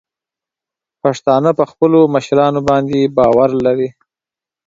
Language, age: Pashto, 30-39